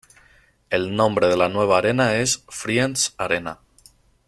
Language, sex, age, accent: Spanish, male, 19-29, España: Centro-Sur peninsular (Madrid, Toledo, Castilla-La Mancha)